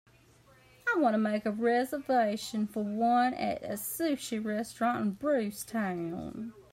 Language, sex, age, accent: English, female, 30-39, United States English